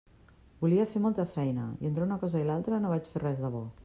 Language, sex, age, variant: Catalan, female, 50-59, Central